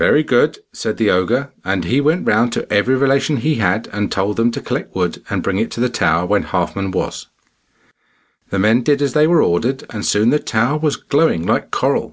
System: none